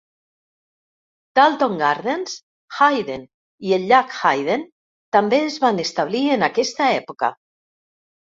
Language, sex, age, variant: Catalan, female, 60-69, Septentrional